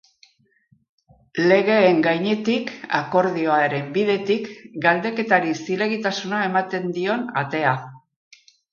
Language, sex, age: Basque, female, 60-69